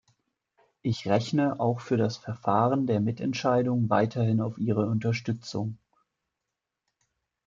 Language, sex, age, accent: German, male, 19-29, Deutschland Deutsch